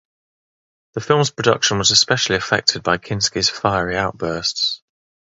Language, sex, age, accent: English, male, 30-39, England English